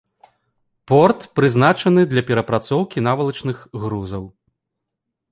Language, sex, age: Belarusian, male, 30-39